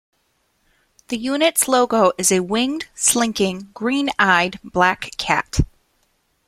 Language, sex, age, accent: English, female, 30-39, United States English